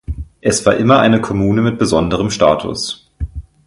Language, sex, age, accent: German, male, 19-29, Deutschland Deutsch